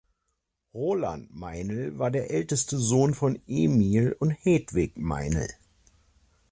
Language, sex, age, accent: German, male, 40-49, Deutschland Deutsch